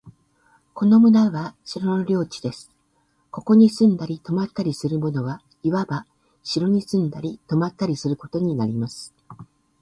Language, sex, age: Japanese, female, 60-69